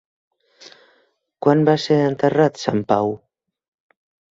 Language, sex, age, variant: Catalan, female, 50-59, Central